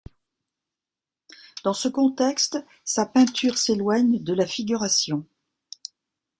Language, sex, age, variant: French, female, 60-69, Français de métropole